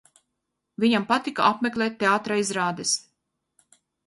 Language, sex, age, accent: Latvian, female, 50-59, Latgaliešu